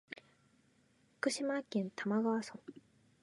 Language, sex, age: Japanese, female, 19-29